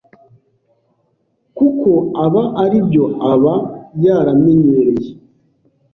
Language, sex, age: Kinyarwanda, male, 30-39